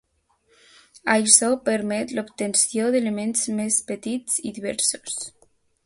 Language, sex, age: Catalan, female, under 19